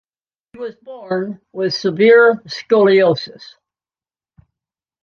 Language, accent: English, United States English